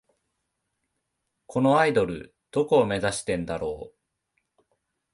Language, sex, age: Japanese, male, 19-29